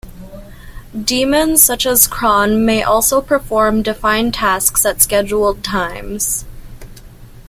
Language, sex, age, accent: English, female, under 19, Canadian English